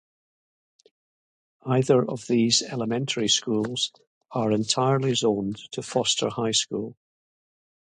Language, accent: English, Scottish English